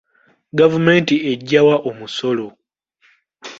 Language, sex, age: Ganda, male, 19-29